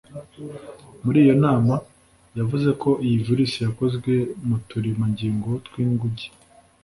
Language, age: Kinyarwanda, 19-29